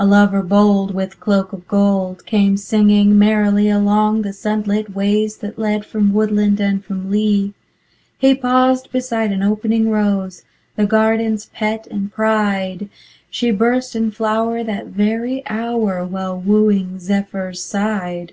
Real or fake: real